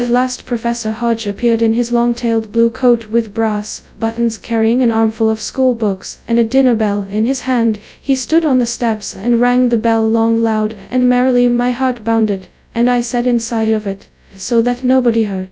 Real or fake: fake